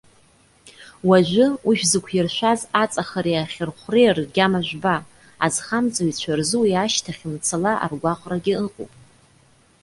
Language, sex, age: Abkhazian, female, 30-39